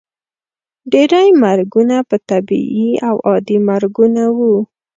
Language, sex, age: Pashto, female, 19-29